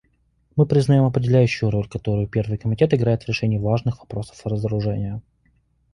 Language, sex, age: Russian, male, 30-39